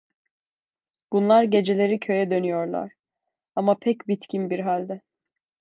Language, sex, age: Turkish, female, 19-29